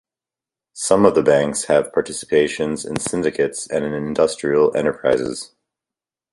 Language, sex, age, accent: English, male, 30-39, United States English